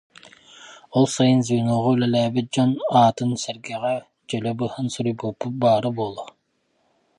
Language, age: Yakut, 30-39